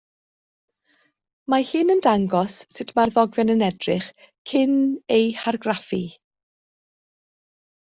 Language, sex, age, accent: Welsh, female, 50-59, Y Deyrnas Unedig Cymraeg